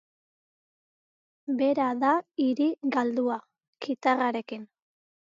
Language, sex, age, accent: Basque, female, 40-49, Mendebalekoa (Araba, Bizkaia, Gipuzkoako mendebaleko herri batzuk)